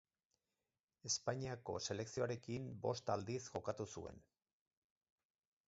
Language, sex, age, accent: Basque, male, 60-69, Erdialdekoa edo Nafarra (Gipuzkoa, Nafarroa)